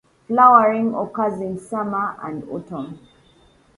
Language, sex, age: English, female, 30-39